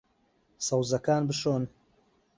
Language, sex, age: Central Kurdish, male, 19-29